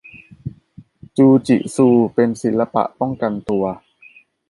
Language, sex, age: Thai, male, 30-39